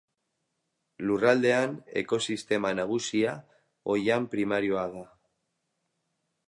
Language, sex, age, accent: Basque, male, 30-39, Mendebalekoa (Araba, Bizkaia, Gipuzkoako mendebaleko herri batzuk)